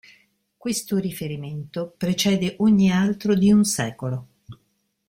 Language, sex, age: Italian, female, 50-59